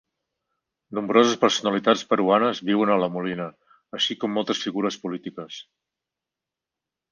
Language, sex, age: Catalan, male, 40-49